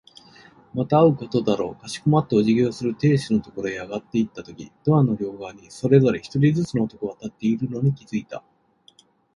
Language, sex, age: Japanese, male, 40-49